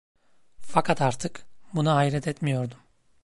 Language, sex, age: Turkish, male, 30-39